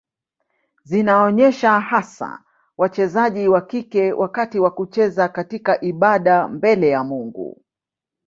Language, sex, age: Swahili, female, 50-59